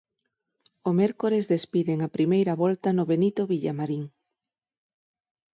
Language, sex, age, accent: Galician, female, 40-49, Normativo (estándar)